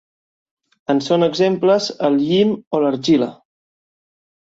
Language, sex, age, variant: Catalan, male, 19-29, Central